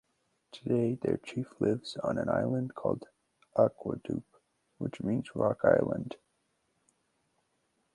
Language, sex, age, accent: English, male, 19-29, United States English